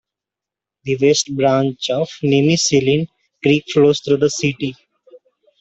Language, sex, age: English, male, under 19